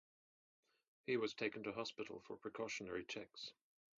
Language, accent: English, United States English